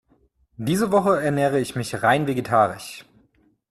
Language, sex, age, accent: German, male, 30-39, Deutschland Deutsch